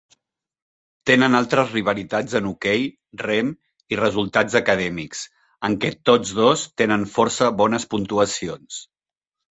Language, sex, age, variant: Catalan, male, 40-49, Central